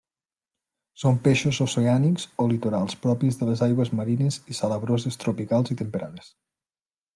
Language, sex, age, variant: Catalan, male, 19-29, Nord-Occidental